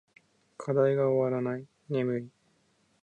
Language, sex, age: Japanese, male, 19-29